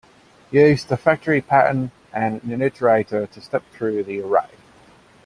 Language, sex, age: English, male, 19-29